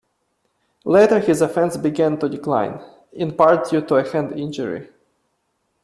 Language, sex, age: English, male, 30-39